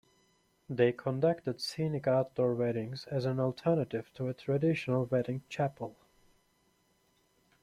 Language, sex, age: English, male, 19-29